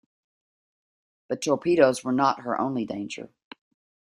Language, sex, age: English, female, 60-69